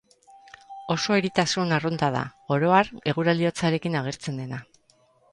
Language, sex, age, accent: Basque, female, 50-59, Erdialdekoa edo Nafarra (Gipuzkoa, Nafarroa)